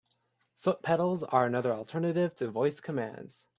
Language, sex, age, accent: English, male, 19-29, United States English